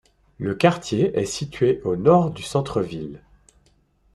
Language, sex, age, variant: French, male, 40-49, Français de métropole